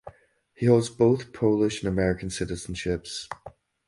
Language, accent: English, England English